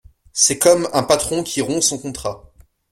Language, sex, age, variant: French, male, 19-29, Français de métropole